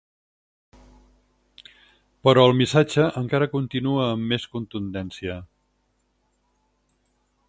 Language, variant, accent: Catalan, Central, Barceloní